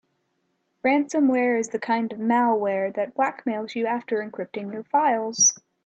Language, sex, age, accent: English, female, under 19, United States English